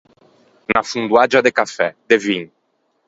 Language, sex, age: Ligurian, male, 30-39